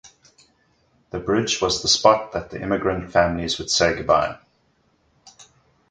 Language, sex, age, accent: English, male, 40-49, Southern African (South Africa, Zimbabwe, Namibia)